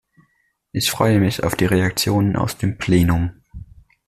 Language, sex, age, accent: German, male, 19-29, Deutschland Deutsch